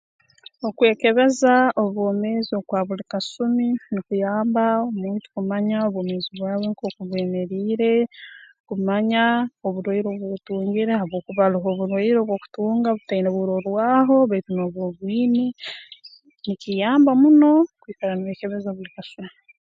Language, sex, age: Tooro, female, 19-29